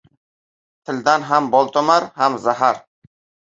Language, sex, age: Uzbek, female, 30-39